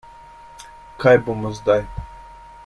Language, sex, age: Slovenian, male, 30-39